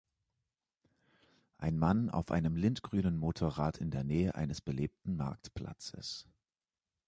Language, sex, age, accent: German, male, 30-39, Deutschland Deutsch